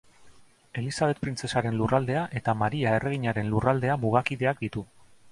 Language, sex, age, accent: Basque, male, 30-39, Erdialdekoa edo Nafarra (Gipuzkoa, Nafarroa)